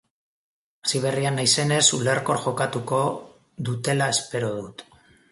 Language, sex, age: Basque, male, 50-59